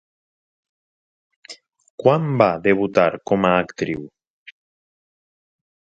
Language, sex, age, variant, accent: Catalan, male, 40-49, Valencià central, valencià; apitxat